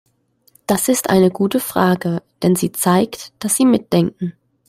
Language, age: German, 19-29